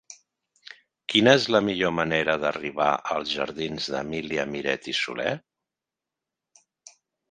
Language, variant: Catalan, Central